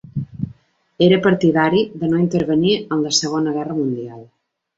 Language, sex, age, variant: Catalan, female, 50-59, Balear